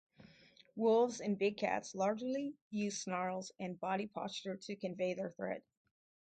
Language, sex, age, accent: English, female, 50-59, United States English